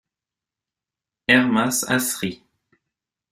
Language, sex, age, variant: French, male, 19-29, Français de métropole